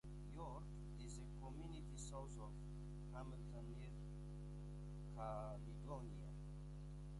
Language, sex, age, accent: English, male, 19-29, United States English